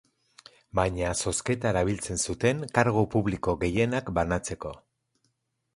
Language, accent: Basque, Erdialdekoa edo Nafarra (Gipuzkoa, Nafarroa)